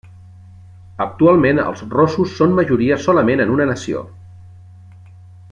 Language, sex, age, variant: Catalan, male, 40-49, Central